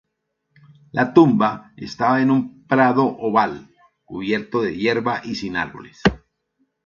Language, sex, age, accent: Spanish, male, 60-69, Andino-Pacífico: Colombia, Perú, Ecuador, oeste de Bolivia y Venezuela andina